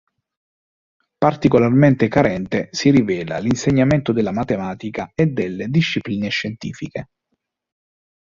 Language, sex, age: Italian, male, 30-39